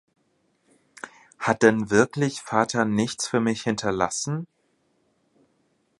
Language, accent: German, Deutschland Deutsch